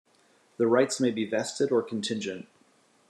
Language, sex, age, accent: English, male, 40-49, United States English